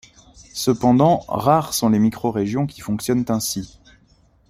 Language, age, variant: French, 40-49, Français de métropole